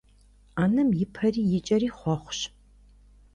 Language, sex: Kabardian, female